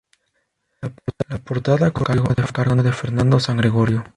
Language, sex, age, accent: Spanish, male, 19-29, México